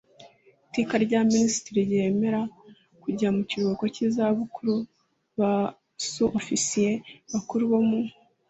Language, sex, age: Kinyarwanda, female, 19-29